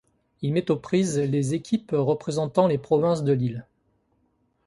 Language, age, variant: French, 50-59, Français de métropole